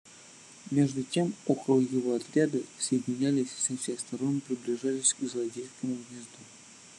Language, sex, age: Russian, male, 19-29